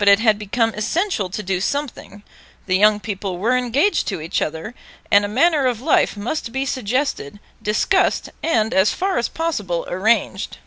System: none